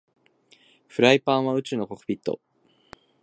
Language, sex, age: Japanese, male, 19-29